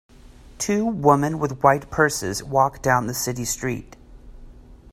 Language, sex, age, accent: English, male, 40-49, United States English